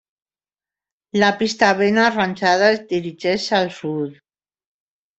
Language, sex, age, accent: Catalan, female, 60-69, valencià